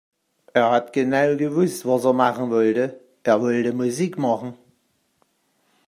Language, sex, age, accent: German, male, 50-59, Deutschland Deutsch